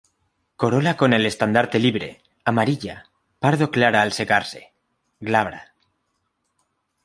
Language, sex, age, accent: Spanish, male, 19-29, España: Norte peninsular (Asturias, Castilla y León, Cantabria, País Vasco, Navarra, Aragón, La Rioja, Guadalajara, Cuenca)